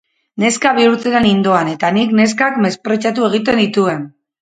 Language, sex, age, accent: Basque, female, 40-49, Mendebalekoa (Araba, Bizkaia, Gipuzkoako mendebaleko herri batzuk)